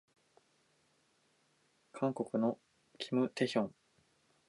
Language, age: Japanese, 19-29